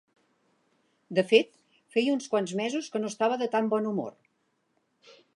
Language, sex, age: Catalan, female, 60-69